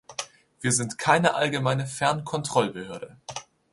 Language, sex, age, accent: German, male, 19-29, Deutschland Deutsch